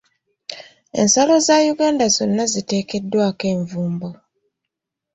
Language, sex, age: Ganda, female, 19-29